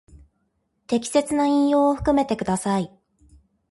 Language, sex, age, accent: Japanese, female, 30-39, 標準語